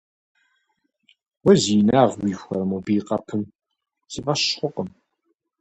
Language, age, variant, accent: Kabardian, 40-49, Адыгэбзэ (Къэбэрдей, Кирил, псоми зэдай), Джылэхъстэней (Gilahsteney)